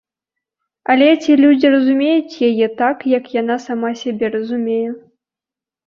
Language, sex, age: Belarusian, female, under 19